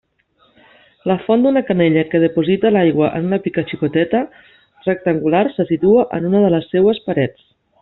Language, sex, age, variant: Catalan, female, 40-49, Central